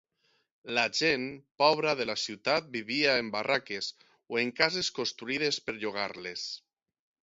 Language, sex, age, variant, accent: Catalan, male, 30-39, Valencià meridional, central; valencià